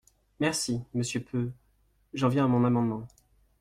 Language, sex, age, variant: French, male, 30-39, Français de métropole